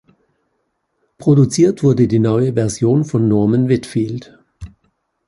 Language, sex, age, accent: German, male, 50-59, Österreichisches Deutsch